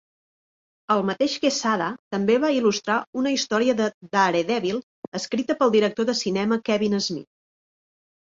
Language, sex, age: Catalan, female, 40-49